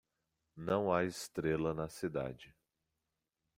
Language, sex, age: Portuguese, male, 30-39